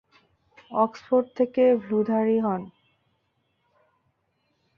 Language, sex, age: Bengali, female, 19-29